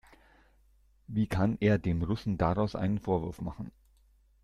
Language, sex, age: German, male, 60-69